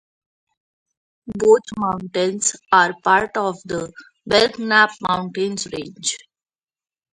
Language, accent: English, India and South Asia (India, Pakistan, Sri Lanka)